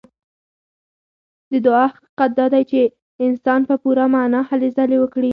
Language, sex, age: Pashto, female, under 19